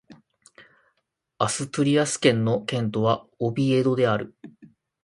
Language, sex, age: Japanese, male, 30-39